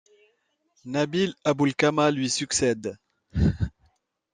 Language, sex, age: French, male, 30-39